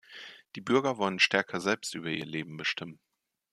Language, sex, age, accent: German, male, 30-39, Deutschland Deutsch